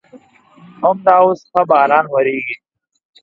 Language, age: Pashto, 19-29